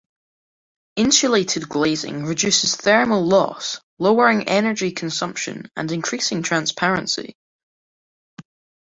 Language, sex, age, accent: English, male, under 19, Scottish English